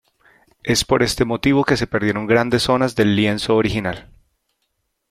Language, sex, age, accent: Spanish, male, 30-39, Caribe: Cuba, Venezuela, Puerto Rico, República Dominicana, Panamá, Colombia caribeña, México caribeño, Costa del golfo de México